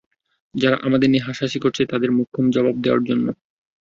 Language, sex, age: Bengali, male, 19-29